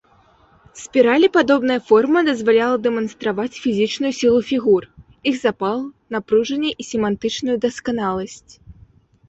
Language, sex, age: Belarusian, female, 19-29